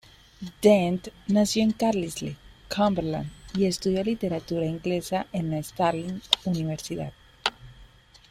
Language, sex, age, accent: Spanish, female, 19-29, Andino-Pacífico: Colombia, Perú, Ecuador, oeste de Bolivia y Venezuela andina